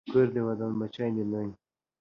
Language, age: Pashto, under 19